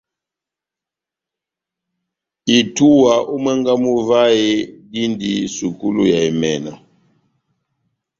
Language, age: Batanga, 60-69